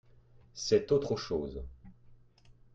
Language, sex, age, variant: French, male, 30-39, Français de métropole